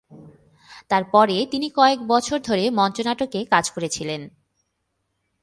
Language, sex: Bengali, female